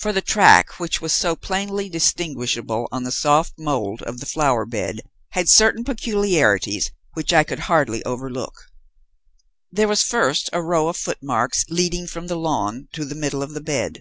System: none